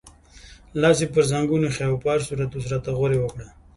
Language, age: Pashto, 19-29